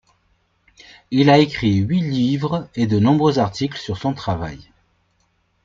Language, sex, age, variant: French, male, 40-49, Français de métropole